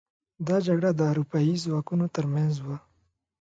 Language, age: Pashto, 19-29